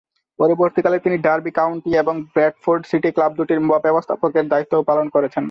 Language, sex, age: Bengali, male, 19-29